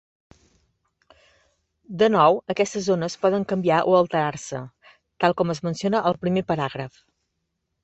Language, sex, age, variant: Catalan, female, 40-49, Central